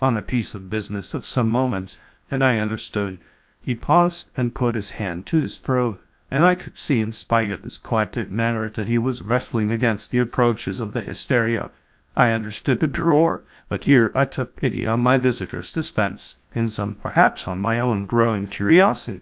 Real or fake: fake